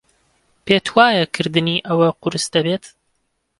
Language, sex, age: Central Kurdish, male, 19-29